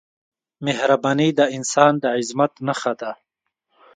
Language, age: Pashto, 19-29